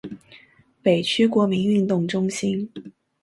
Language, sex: Chinese, female